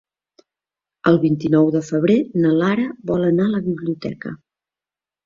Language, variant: Catalan, Central